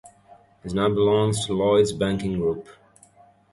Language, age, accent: English, 19-29, England English